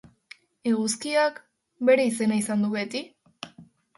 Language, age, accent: Basque, under 19, Mendebalekoa (Araba, Bizkaia, Gipuzkoako mendebaleko herri batzuk)